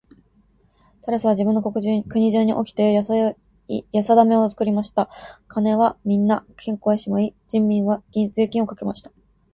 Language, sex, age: Japanese, female, 19-29